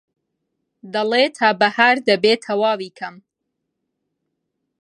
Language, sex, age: Central Kurdish, female, 30-39